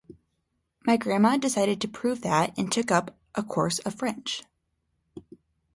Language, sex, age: English, female, 19-29